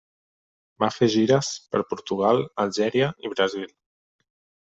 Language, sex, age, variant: Catalan, male, 19-29, Central